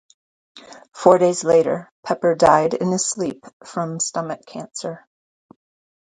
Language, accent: English, United States English